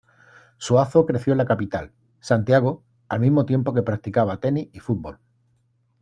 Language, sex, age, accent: Spanish, male, 50-59, España: Sur peninsular (Andalucia, Extremadura, Murcia)